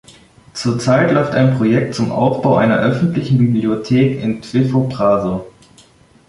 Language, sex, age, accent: German, male, under 19, Deutschland Deutsch